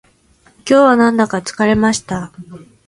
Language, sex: Japanese, female